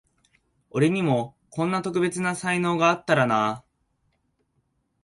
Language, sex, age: Japanese, male, 19-29